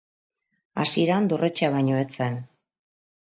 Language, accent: Basque, Mendebalekoa (Araba, Bizkaia, Gipuzkoako mendebaleko herri batzuk)